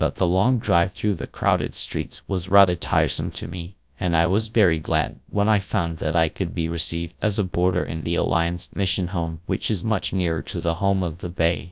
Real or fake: fake